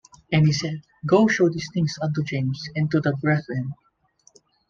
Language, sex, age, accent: English, male, 19-29, Filipino